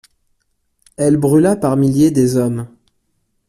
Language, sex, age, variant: French, male, 19-29, Français de métropole